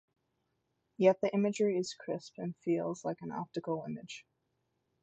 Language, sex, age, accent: English, female, under 19, United States English